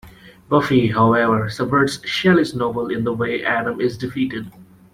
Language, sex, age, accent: English, male, 30-39, India and South Asia (India, Pakistan, Sri Lanka)